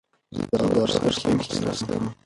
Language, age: Pashto, under 19